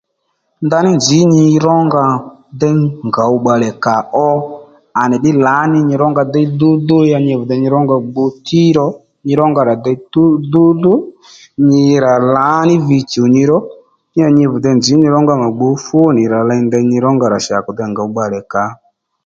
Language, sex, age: Lendu, male, 30-39